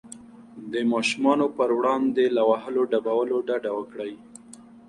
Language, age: Pashto, 19-29